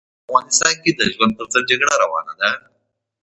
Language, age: Pashto, 19-29